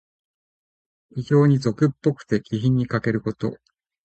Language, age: Japanese, 50-59